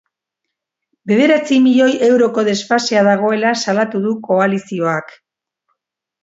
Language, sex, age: Basque, female, 60-69